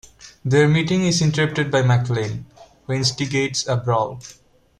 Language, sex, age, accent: English, male, 19-29, India and South Asia (India, Pakistan, Sri Lanka)